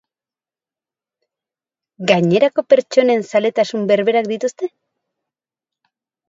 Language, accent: Basque, Mendebalekoa (Araba, Bizkaia, Gipuzkoako mendebaleko herri batzuk)